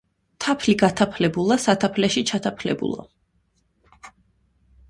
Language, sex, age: Georgian, female, 19-29